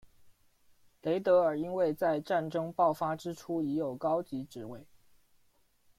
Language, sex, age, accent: Chinese, male, 19-29, 出生地：四川省